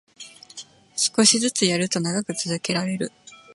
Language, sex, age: Japanese, female, 19-29